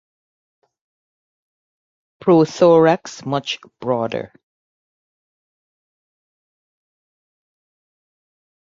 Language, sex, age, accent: English, female, 50-59, West Indies and Bermuda (Bahamas, Bermuda, Jamaica, Trinidad)